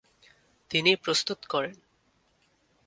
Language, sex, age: Bengali, male, 19-29